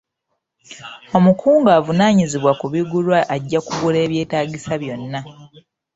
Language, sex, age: Ganda, female, 30-39